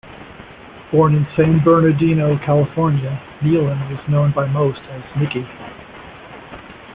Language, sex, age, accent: English, male, 50-59, United States English